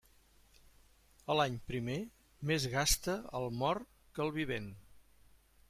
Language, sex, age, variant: Catalan, male, 50-59, Central